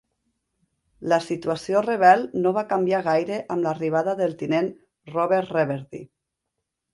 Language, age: Catalan, under 19